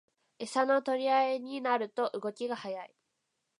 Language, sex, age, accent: Japanese, female, 19-29, 標準語